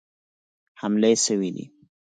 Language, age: Pashto, 30-39